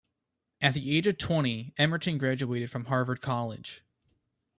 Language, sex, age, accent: English, male, under 19, United States English